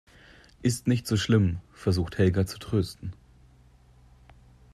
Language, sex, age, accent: German, male, 19-29, Deutschland Deutsch